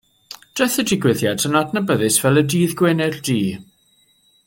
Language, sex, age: Welsh, male, 50-59